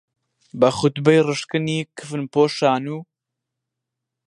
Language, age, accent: Central Kurdish, under 19, سۆرانی